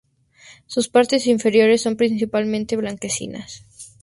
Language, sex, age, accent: Spanish, female, 19-29, México